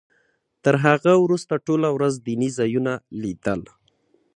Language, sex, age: Pashto, male, under 19